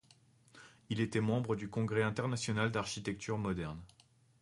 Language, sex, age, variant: French, male, 30-39, Français de métropole